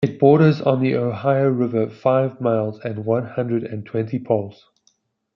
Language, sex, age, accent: English, male, 40-49, Southern African (South Africa, Zimbabwe, Namibia)